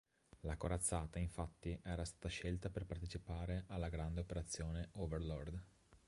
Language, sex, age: Italian, male, 30-39